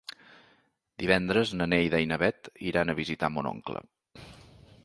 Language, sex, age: Catalan, male, 40-49